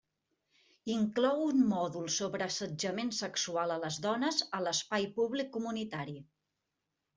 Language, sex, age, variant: Catalan, female, 40-49, Central